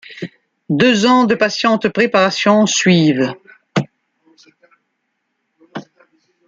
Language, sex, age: French, female, 50-59